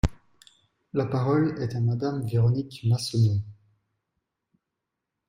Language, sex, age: French, male, 19-29